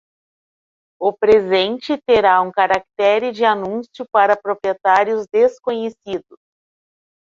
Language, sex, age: Portuguese, female, 50-59